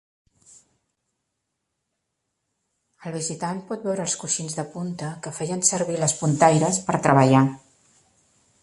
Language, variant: Catalan, Central